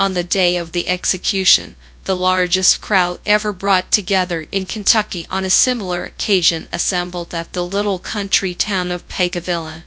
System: TTS, GradTTS